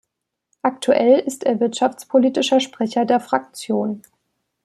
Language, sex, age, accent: German, female, 19-29, Deutschland Deutsch